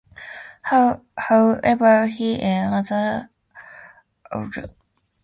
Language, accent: English, United States English